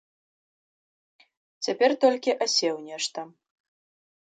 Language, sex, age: Belarusian, female, 19-29